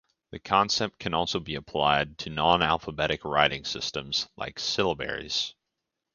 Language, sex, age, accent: English, male, 19-29, United States English